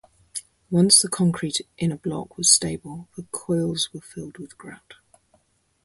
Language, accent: English, England English